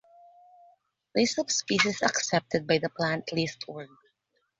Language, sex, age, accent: English, female, 30-39, Filipino